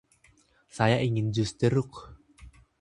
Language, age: Indonesian, 19-29